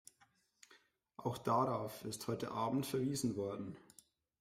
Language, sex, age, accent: German, male, 30-39, Deutschland Deutsch